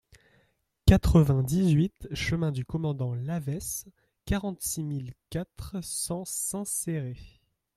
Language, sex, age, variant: French, male, under 19, Français de métropole